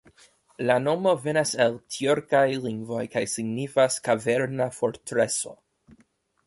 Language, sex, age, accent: Esperanto, male, 19-29, Internacia